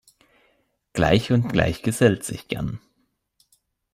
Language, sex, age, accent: German, male, 19-29, Deutschland Deutsch